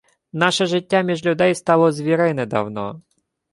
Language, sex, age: Ukrainian, male, 19-29